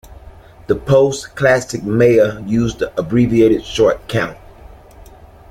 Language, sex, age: English, male, 60-69